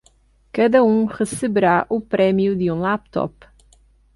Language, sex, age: Portuguese, female, 30-39